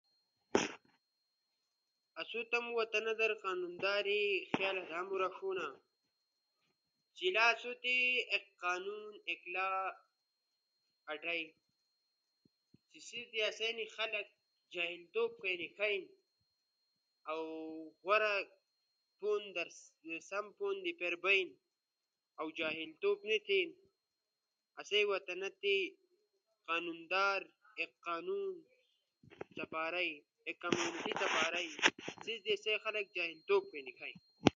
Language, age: Ushojo, under 19